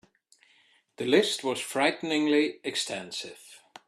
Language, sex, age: English, male, 30-39